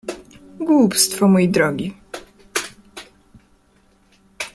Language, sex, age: Polish, female, 19-29